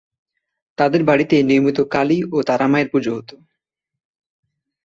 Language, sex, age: Bengali, male, 19-29